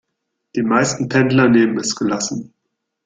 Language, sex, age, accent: German, male, 30-39, Deutschland Deutsch